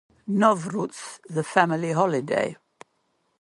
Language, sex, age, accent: English, female, 60-69, England English